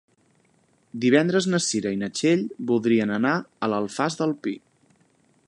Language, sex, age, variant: Catalan, male, 19-29, Central